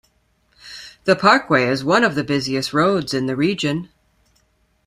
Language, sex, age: English, female, 50-59